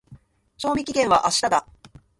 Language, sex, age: Japanese, female, 40-49